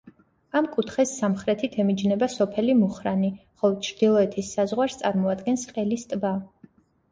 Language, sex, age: Georgian, female, 19-29